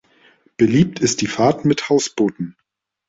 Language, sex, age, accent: German, male, 40-49, Deutschland Deutsch